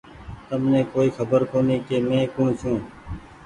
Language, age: Goaria, 19-29